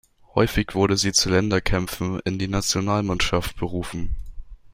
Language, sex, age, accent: German, male, under 19, Deutschland Deutsch